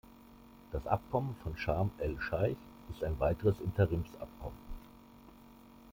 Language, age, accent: German, 50-59, Deutschland Deutsch